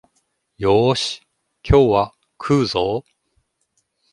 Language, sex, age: Japanese, male, 50-59